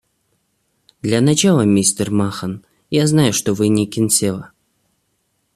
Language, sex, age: Russian, male, 19-29